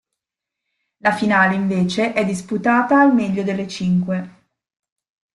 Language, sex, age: Italian, female, 40-49